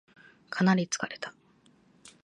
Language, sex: Japanese, female